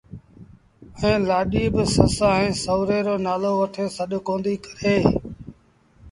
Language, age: Sindhi Bhil, 40-49